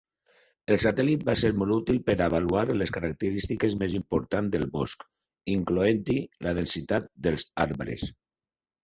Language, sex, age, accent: Catalan, male, 50-59, valencià